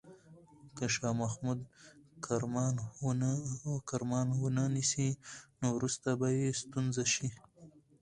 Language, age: Pashto, 19-29